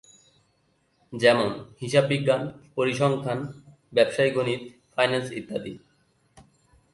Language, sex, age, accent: Bengali, male, 19-29, Native